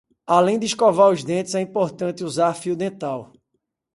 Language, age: Portuguese, 40-49